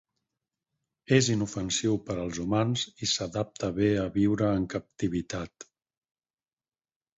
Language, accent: Catalan, Barcelona